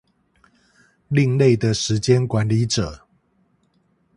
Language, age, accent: Chinese, 50-59, 出生地：臺北市